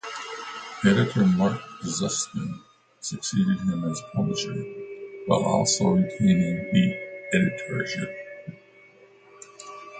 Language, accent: English, United States English